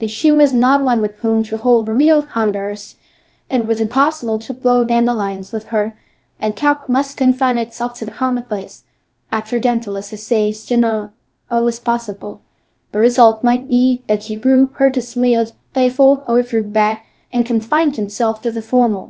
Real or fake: fake